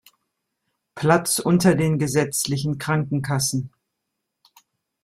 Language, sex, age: German, female, 60-69